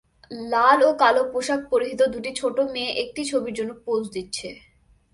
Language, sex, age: Bengali, female, 19-29